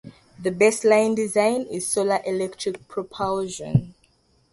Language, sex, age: English, female, 19-29